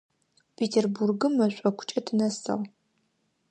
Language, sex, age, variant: Adyghe, female, 19-29, Адыгабзэ (Кирил, пстэумэ зэдыряе)